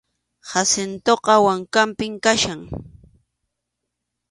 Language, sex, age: Arequipa-La Unión Quechua, female, 30-39